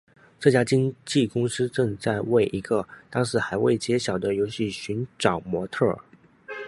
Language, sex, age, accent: Chinese, male, 19-29, 出生地：福建省